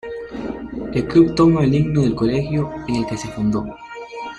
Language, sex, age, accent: Spanish, male, 19-29, Andino-Pacífico: Colombia, Perú, Ecuador, oeste de Bolivia y Venezuela andina